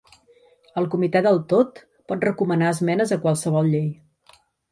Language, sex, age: Catalan, female, 50-59